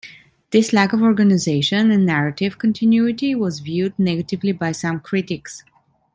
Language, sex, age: English, female, 30-39